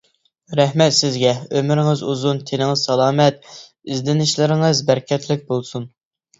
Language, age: Uyghur, 19-29